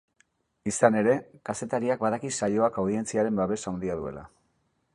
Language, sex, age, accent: Basque, male, 60-69, Erdialdekoa edo Nafarra (Gipuzkoa, Nafarroa)